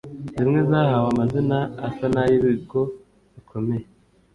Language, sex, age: Kinyarwanda, male, 19-29